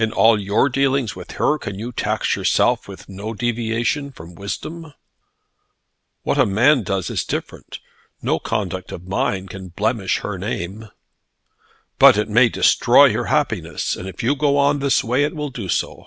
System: none